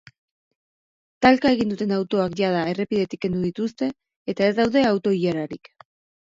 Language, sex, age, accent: Basque, female, 40-49, Erdialdekoa edo Nafarra (Gipuzkoa, Nafarroa)